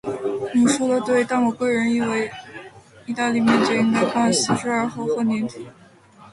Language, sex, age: Chinese, female, 19-29